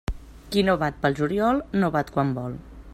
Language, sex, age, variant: Catalan, female, 40-49, Central